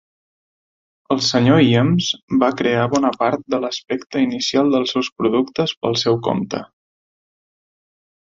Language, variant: Catalan, Central